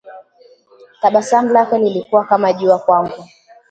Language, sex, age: Swahili, female, 19-29